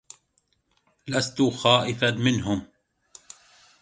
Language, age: Arabic, 40-49